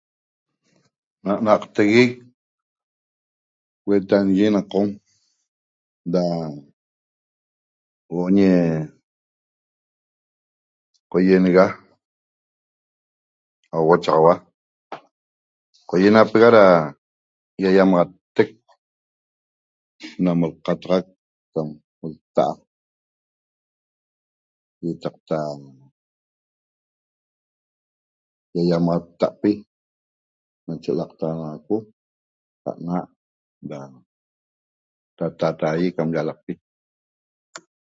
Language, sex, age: Toba, male, 60-69